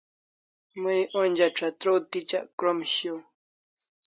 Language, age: Kalasha, 19-29